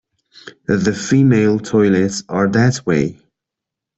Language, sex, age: English, male, 30-39